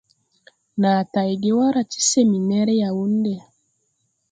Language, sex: Tupuri, female